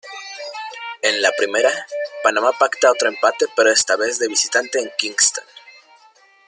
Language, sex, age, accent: Spanish, male, under 19, España: Centro-Sur peninsular (Madrid, Toledo, Castilla-La Mancha)